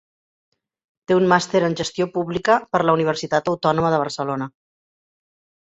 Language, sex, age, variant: Catalan, female, 50-59, Central